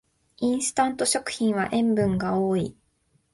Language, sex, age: Japanese, female, 19-29